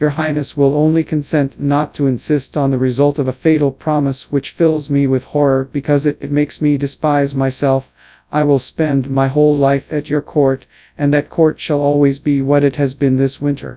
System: TTS, FastPitch